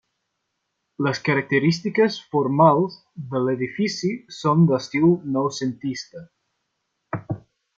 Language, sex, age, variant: Catalan, male, 19-29, Central